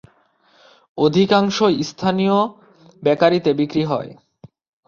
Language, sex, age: Bengali, male, 19-29